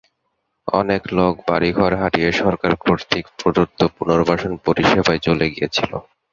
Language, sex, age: Bengali, male, 19-29